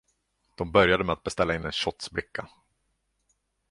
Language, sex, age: Swedish, male, 30-39